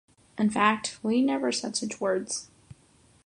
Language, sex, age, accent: English, female, 19-29, United States English; England English